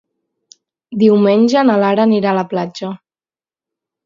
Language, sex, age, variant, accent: Catalan, female, 19-29, Central, central